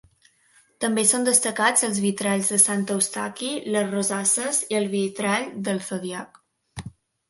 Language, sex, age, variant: Catalan, female, under 19, Balear